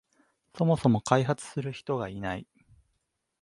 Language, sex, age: Japanese, male, 19-29